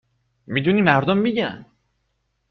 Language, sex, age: Persian, male, 19-29